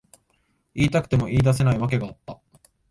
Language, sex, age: Japanese, male, 19-29